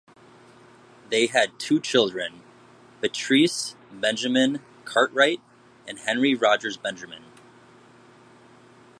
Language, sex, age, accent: English, male, 30-39, United States English